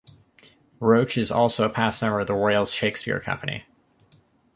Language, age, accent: English, 19-29, United States English